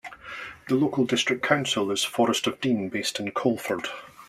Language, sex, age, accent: English, male, 40-49, Scottish English